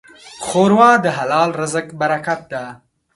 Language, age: Pashto, 19-29